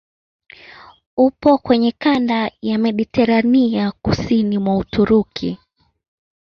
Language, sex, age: Swahili, female, 19-29